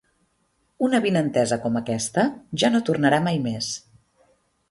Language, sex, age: Catalan, female, 30-39